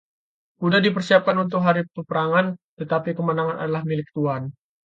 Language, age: Indonesian, 19-29